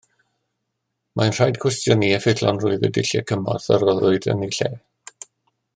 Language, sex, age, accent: Welsh, male, 60-69, Y Deyrnas Unedig Cymraeg